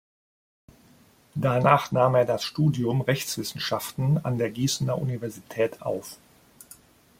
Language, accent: German, Deutschland Deutsch